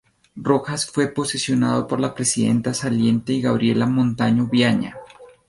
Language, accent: Spanish, Andino-Pacífico: Colombia, Perú, Ecuador, oeste de Bolivia y Venezuela andina